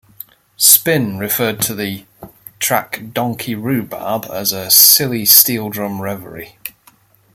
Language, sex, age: English, male, 40-49